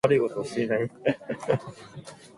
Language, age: English, under 19